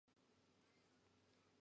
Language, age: Adamawa Fulfulde, 19-29